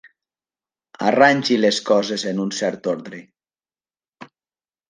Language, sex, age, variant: Catalan, male, 40-49, Nord-Occidental